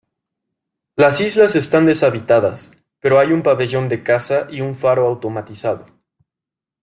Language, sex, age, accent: Spanish, male, 19-29, México